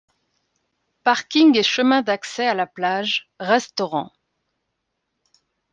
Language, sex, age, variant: French, female, 30-39, Français de métropole